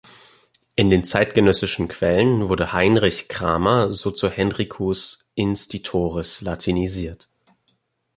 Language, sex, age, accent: German, male, 19-29, Deutschland Deutsch